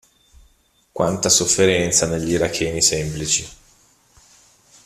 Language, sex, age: Italian, male, 50-59